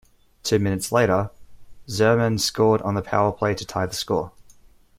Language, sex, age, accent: English, male, 19-29, Australian English